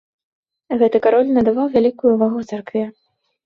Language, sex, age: Belarusian, female, 19-29